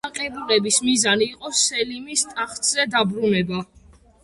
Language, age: Georgian, under 19